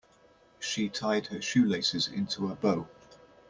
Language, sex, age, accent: English, male, 30-39, England English